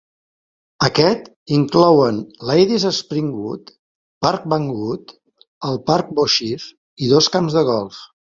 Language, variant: Catalan, Central